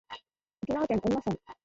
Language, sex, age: Japanese, female, under 19